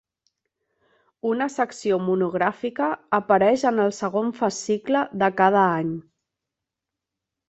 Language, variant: Catalan, Central